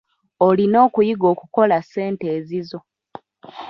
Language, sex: Ganda, female